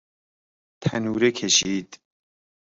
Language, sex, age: Persian, male, 30-39